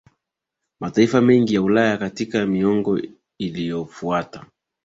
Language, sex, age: Swahili, male, 30-39